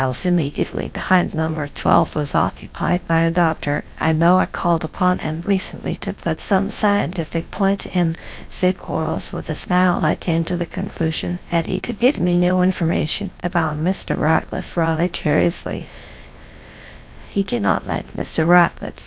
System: TTS, GlowTTS